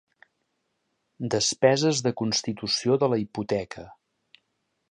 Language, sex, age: Catalan, male, 40-49